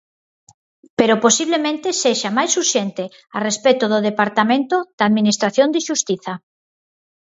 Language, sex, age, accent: Galician, female, 50-59, Normativo (estándar)